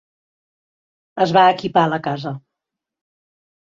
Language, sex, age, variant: Catalan, female, 50-59, Central